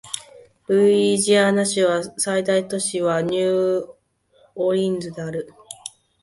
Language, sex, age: Japanese, female, 19-29